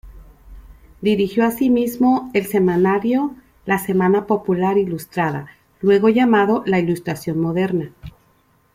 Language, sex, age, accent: Spanish, female, 50-59, México